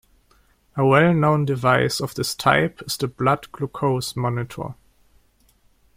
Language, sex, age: English, male, 19-29